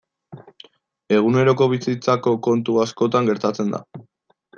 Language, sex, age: Basque, male, 19-29